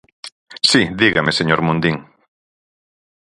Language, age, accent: Galician, 40-49, Atlántico (seseo e gheada)